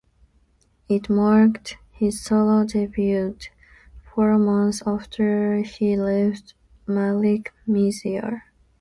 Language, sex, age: English, female, under 19